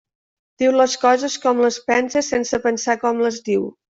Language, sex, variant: Catalan, female, Central